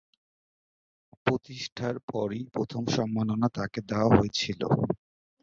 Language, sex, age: Bengali, male, 19-29